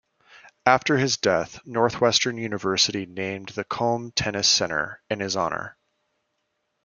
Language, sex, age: English, male, 19-29